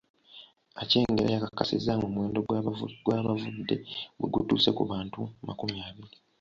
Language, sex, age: Ganda, male, 19-29